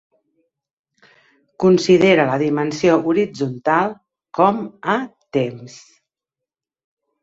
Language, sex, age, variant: Catalan, female, 50-59, Central